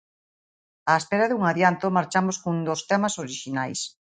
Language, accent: Galician, Atlántico (seseo e gheada)